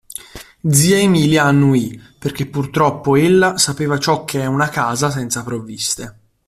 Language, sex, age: Italian, male, 19-29